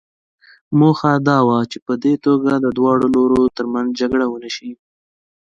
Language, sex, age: Pashto, male, 19-29